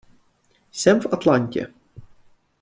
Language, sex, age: Czech, male, 30-39